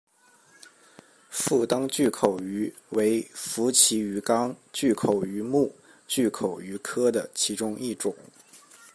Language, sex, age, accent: Chinese, male, 19-29, 出生地：河北省